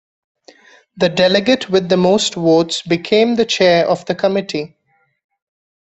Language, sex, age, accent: English, male, 19-29, India and South Asia (India, Pakistan, Sri Lanka)